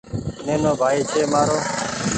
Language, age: Goaria, 19-29